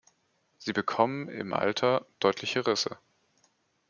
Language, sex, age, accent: German, male, 19-29, Deutschland Deutsch